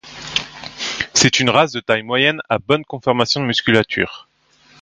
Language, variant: French, Français de métropole